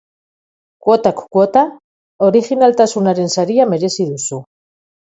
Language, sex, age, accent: Basque, female, 50-59, Mendebalekoa (Araba, Bizkaia, Gipuzkoako mendebaleko herri batzuk)